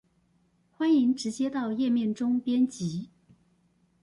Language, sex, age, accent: Chinese, female, 40-49, 出生地：臺北市